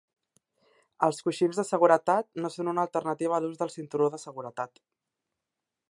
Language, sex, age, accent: Catalan, male, 19-29, Barcelona